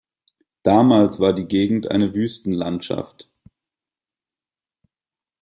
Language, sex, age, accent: German, male, 19-29, Deutschland Deutsch